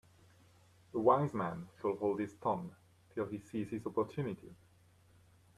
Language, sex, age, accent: English, male, 30-39, England English